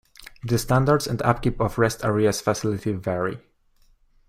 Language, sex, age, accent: English, male, under 19, United States English